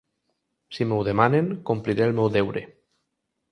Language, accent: Catalan, valencià